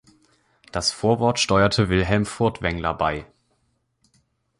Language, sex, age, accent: German, male, 19-29, Deutschland Deutsch